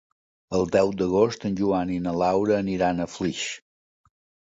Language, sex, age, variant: Catalan, male, 60-69, Balear